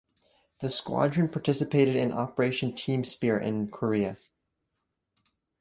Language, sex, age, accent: English, male, under 19, United States English